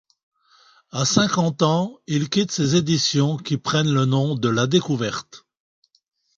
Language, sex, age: French, male, 60-69